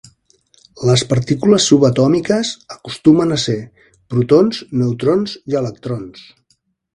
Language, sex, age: Catalan, male, 50-59